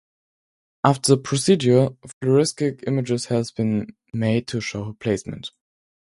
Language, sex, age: English, male, under 19